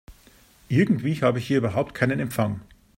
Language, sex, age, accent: German, male, 50-59, Deutschland Deutsch